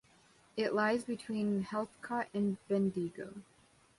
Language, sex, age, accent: English, female, under 19, United States English